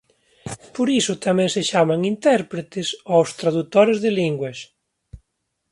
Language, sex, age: Galician, male, 40-49